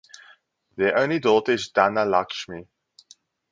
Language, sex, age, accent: English, male, 19-29, Southern African (South Africa, Zimbabwe, Namibia)